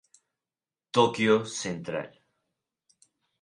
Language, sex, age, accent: Spanish, male, 19-29, México